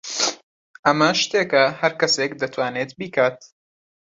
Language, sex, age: Central Kurdish, male, 19-29